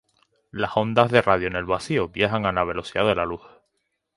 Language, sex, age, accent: Spanish, male, 19-29, España: Islas Canarias